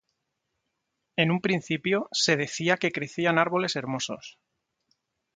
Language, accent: Spanish, España: Sur peninsular (Andalucia, Extremadura, Murcia)